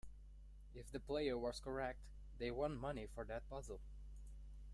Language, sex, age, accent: English, male, 19-29, United States English